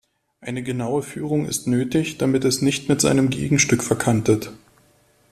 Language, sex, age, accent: German, male, 30-39, Deutschland Deutsch